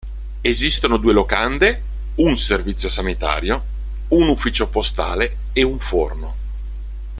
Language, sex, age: Italian, male, 50-59